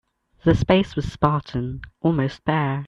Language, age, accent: English, under 19, England English